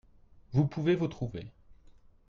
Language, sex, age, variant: French, male, 30-39, Français de métropole